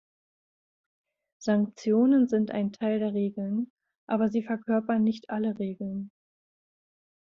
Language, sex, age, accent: German, female, 50-59, Deutschland Deutsch